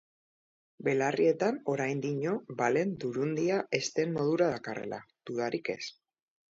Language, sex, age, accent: Basque, female, 30-39, Mendebalekoa (Araba, Bizkaia, Gipuzkoako mendebaleko herri batzuk)